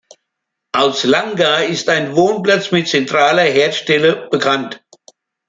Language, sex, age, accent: German, male, 70-79, Deutschland Deutsch